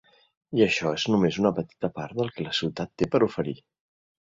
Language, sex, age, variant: Catalan, male, 30-39, Central